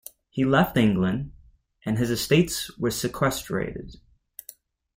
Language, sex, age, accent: English, male, 19-29, United States English